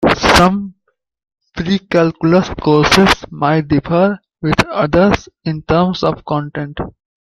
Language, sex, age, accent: English, male, 19-29, India and South Asia (India, Pakistan, Sri Lanka)